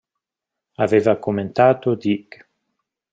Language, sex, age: Italian, male, 30-39